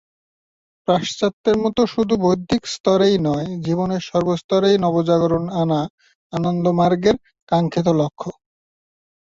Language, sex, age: Bengali, male, 19-29